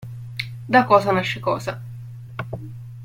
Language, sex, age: Italian, female, 19-29